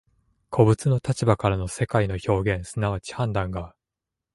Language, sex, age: Japanese, male, 30-39